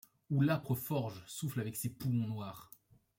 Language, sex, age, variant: French, male, 30-39, Français de métropole